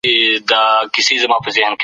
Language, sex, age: Pashto, female, 19-29